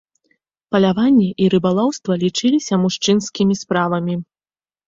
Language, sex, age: Belarusian, female, 19-29